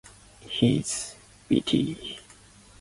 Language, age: English, 19-29